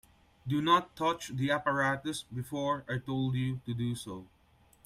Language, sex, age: English, male, 19-29